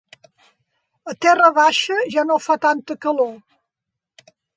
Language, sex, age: Catalan, female, 60-69